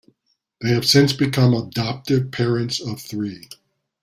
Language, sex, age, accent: English, male, 60-69, United States English